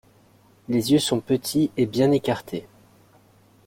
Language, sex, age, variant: French, male, 30-39, Français de métropole